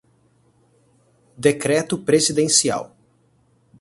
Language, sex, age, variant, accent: Portuguese, male, 19-29, Portuguese (Brasil), Paulista